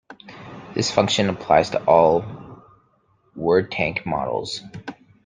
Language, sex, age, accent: English, male, 30-39, Canadian English